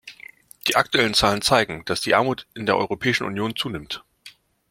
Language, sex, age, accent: German, male, 19-29, Deutschland Deutsch